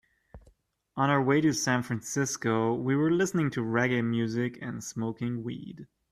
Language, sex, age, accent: English, male, 19-29, United States English